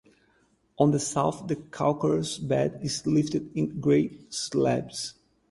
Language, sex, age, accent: English, male, 30-39, United States English